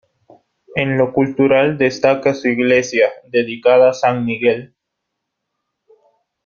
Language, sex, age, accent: Spanish, male, 19-29, Andino-Pacífico: Colombia, Perú, Ecuador, oeste de Bolivia y Venezuela andina